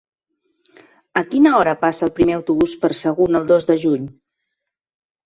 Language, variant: Catalan, Central